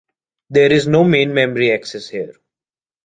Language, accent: English, India and South Asia (India, Pakistan, Sri Lanka)